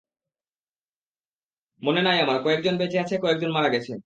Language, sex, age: Bengali, male, 19-29